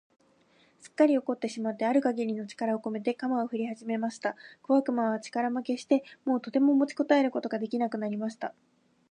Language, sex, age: Japanese, female, 19-29